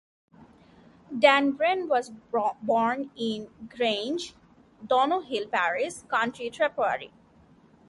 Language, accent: English, India and South Asia (India, Pakistan, Sri Lanka)